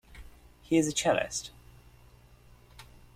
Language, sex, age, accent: English, male, under 19, England English